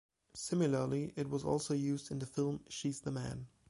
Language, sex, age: English, male, 30-39